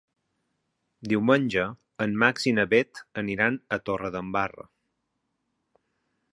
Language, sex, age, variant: Catalan, male, 40-49, Balear